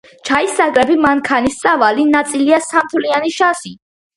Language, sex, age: Georgian, female, under 19